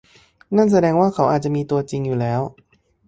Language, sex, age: Thai, male, 30-39